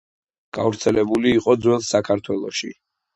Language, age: Georgian, under 19